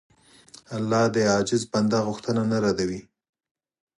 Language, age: Pashto, 30-39